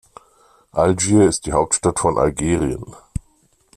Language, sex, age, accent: German, male, 40-49, Deutschland Deutsch